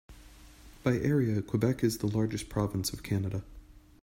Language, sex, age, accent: English, male, 19-29, United States English